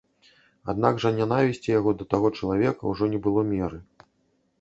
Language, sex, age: Belarusian, male, 40-49